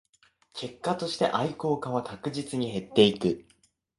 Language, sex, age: Japanese, male, 19-29